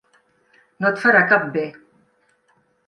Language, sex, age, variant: Catalan, female, 50-59, Central